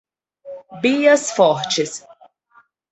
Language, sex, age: Portuguese, female, 40-49